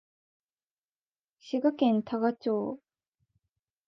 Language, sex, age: Japanese, female, 19-29